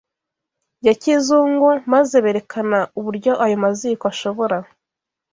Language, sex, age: Kinyarwanda, female, 19-29